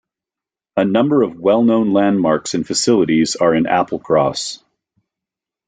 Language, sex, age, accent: English, male, 50-59, United States English